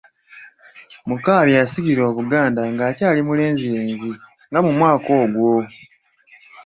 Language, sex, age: Ganda, male, 19-29